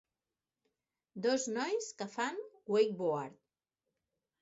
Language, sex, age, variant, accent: Catalan, female, 40-49, Central, central